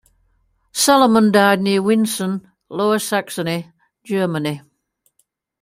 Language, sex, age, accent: English, female, 60-69, England English